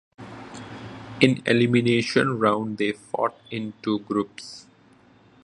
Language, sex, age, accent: English, male, 30-39, India and South Asia (India, Pakistan, Sri Lanka)